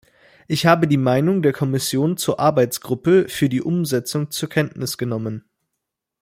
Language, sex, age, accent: German, male, under 19, Deutschland Deutsch